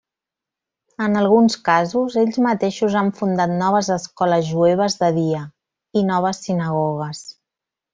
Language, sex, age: Catalan, female, 40-49